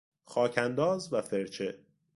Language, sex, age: Persian, male, 30-39